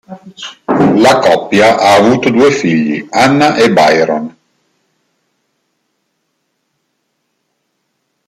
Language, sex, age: Italian, male, 40-49